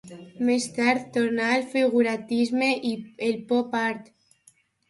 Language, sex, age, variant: Catalan, female, under 19, Alacantí